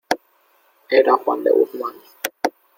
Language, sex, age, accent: Spanish, male, 19-29, España: Norte peninsular (Asturias, Castilla y León, Cantabria, País Vasco, Navarra, Aragón, La Rioja, Guadalajara, Cuenca)